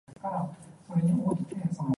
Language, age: Cantonese, 19-29